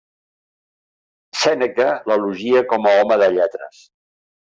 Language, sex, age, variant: Catalan, male, 70-79, Central